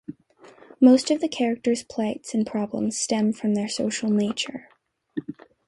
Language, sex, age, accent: English, female, under 19, United States English